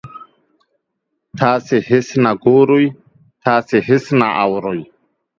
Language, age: Pashto, 30-39